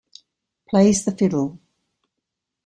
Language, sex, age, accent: English, female, 70-79, Australian English